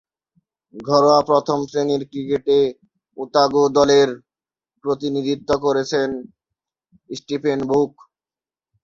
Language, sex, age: Bengali, male, 19-29